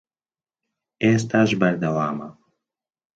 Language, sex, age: Central Kurdish, male, 19-29